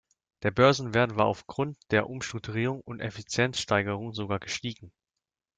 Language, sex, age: German, male, under 19